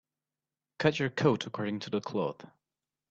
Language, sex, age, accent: English, male, 19-29, United States English